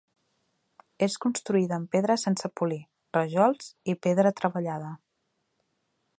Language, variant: Catalan, Central